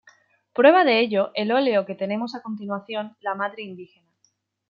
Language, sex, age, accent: Spanish, female, 19-29, España: Centro-Sur peninsular (Madrid, Toledo, Castilla-La Mancha)